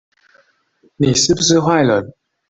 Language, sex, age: Chinese, male, 19-29